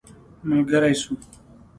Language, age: Pashto, 30-39